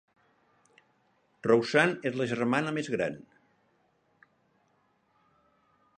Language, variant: Catalan, Central